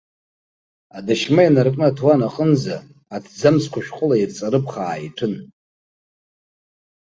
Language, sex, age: Abkhazian, male, 50-59